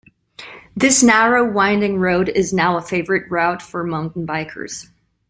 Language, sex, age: English, female, 30-39